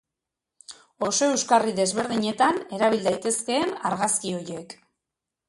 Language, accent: Basque, Mendebalekoa (Araba, Bizkaia, Gipuzkoako mendebaleko herri batzuk)